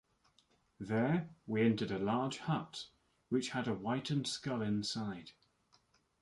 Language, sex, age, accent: English, male, 30-39, England English